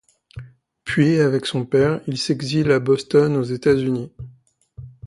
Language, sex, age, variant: French, male, 40-49, Français de métropole